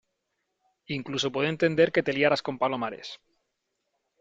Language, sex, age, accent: Spanish, male, 40-49, España: Sur peninsular (Andalucia, Extremadura, Murcia)